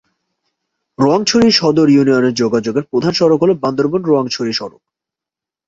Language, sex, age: Bengali, male, 19-29